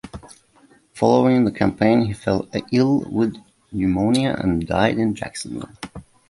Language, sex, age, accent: English, male, 40-49, United States English